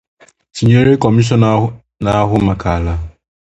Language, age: Igbo, 19-29